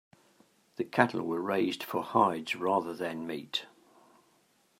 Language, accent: English, England English